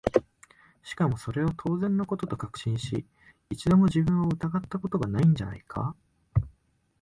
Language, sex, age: Japanese, male, 19-29